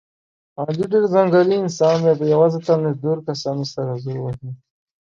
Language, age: Pashto, under 19